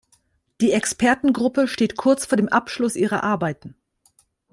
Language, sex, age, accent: German, female, 30-39, Deutschland Deutsch